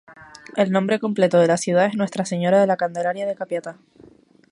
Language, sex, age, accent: Spanish, female, 19-29, España: Islas Canarias